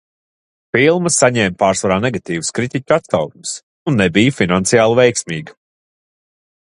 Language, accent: Latvian, nav